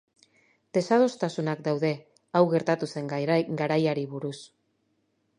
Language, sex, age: Basque, female, 40-49